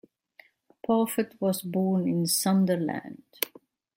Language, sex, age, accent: English, female, 60-69, Southern African (South Africa, Zimbabwe, Namibia)